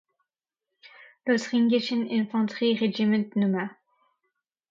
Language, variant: French, Français de métropole